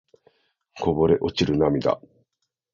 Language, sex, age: Japanese, male, 40-49